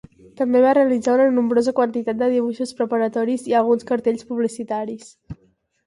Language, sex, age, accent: Catalan, female, under 19, gironí